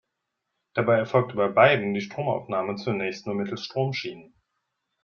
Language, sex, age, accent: German, male, 30-39, Deutschland Deutsch